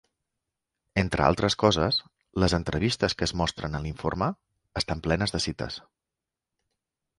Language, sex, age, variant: Catalan, male, 40-49, Central